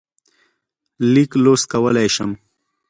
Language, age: Pashto, 30-39